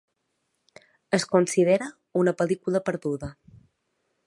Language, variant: Catalan, Balear